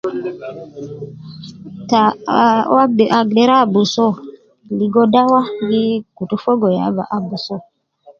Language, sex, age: Nubi, female, 30-39